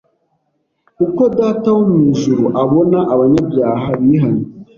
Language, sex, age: Kinyarwanda, male, 30-39